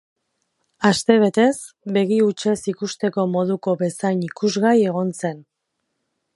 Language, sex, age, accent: Basque, female, 40-49, Erdialdekoa edo Nafarra (Gipuzkoa, Nafarroa)